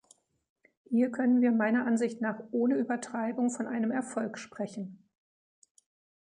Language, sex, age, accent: German, female, 60-69, Deutschland Deutsch